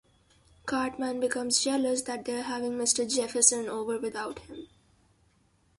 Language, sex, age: English, female, 19-29